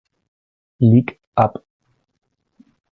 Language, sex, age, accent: German, male, 50-59, Deutschland Deutsch